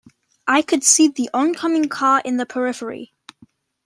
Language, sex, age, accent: English, male, under 19, England English